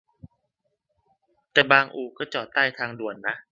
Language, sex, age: Thai, male, 19-29